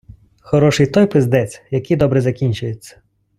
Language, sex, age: Ukrainian, male, 30-39